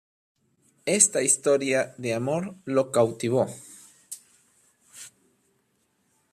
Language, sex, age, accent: Spanish, male, 40-49, Andino-Pacífico: Colombia, Perú, Ecuador, oeste de Bolivia y Venezuela andina